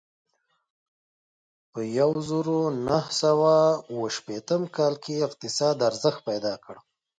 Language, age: Pashto, 30-39